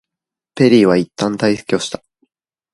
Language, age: Japanese, 19-29